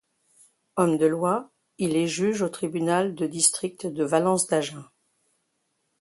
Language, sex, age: French, female, 50-59